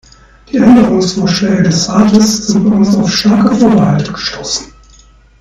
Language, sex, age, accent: German, male, 40-49, Deutschland Deutsch